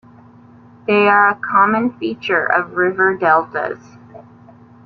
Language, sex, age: English, female, 30-39